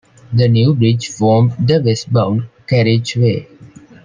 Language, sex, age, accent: English, male, 19-29, India and South Asia (India, Pakistan, Sri Lanka)